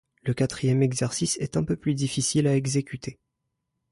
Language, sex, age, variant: French, male, 19-29, Français du nord de l'Afrique